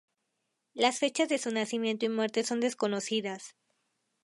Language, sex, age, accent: Spanish, female, 19-29, México